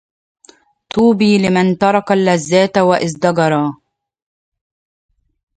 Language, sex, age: Arabic, female, 19-29